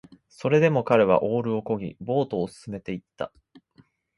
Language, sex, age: Japanese, male, under 19